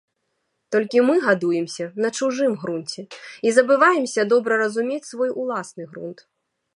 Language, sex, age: Belarusian, female, 30-39